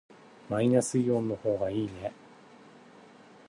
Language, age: Japanese, 30-39